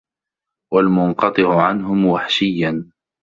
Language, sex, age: Arabic, male, 30-39